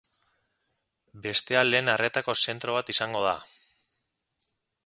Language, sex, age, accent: Basque, male, 30-39, Mendebalekoa (Araba, Bizkaia, Gipuzkoako mendebaleko herri batzuk)